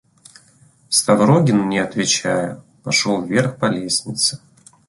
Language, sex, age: Russian, male, 40-49